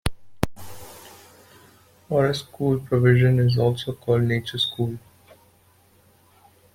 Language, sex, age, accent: English, male, 19-29, India and South Asia (India, Pakistan, Sri Lanka)